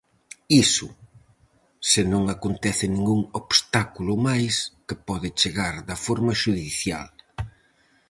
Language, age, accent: Galician, 50-59, Central (gheada)